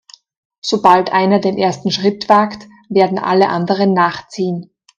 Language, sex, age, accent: German, female, 30-39, Österreichisches Deutsch